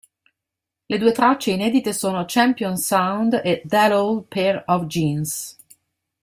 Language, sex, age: Italian, female, 40-49